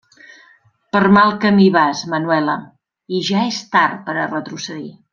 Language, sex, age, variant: Catalan, female, 50-59, Central